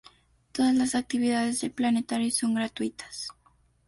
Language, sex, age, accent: Spanish, female, 19-29, México